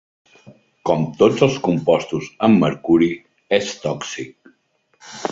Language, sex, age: Catalan, male, 50-59